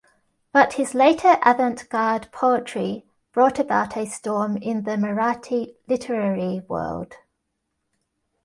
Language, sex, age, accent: English, female, 30-39, Australian English